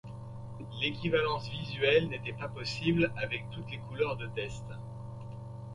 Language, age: French, 60-69